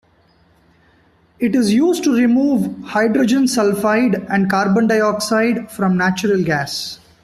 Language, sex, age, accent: English, male, 30-39, India and South Asia (India, Pakistan, Sri Lanka)